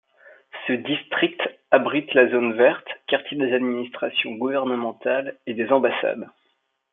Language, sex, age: French, male, 30-39